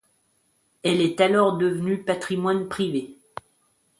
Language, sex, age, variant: French, male, 30-39, Français de métropole